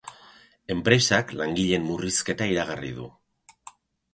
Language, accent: Basque, Erdialdekoa edo Nafarra (Gipuzkoa, Nafarroa)